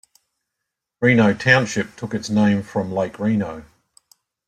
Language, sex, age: English, male, 50-59